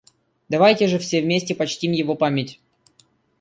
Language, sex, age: Russian, male, under 19